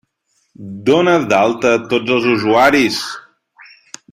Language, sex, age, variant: Catalan, male, 30-39, Central